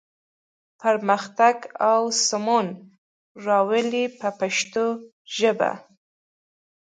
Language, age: Pashto, 19-29